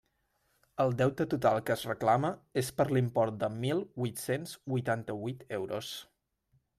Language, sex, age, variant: Catalan, male, 19-29, Central